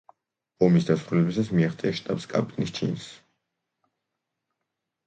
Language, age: Georgian, 19-29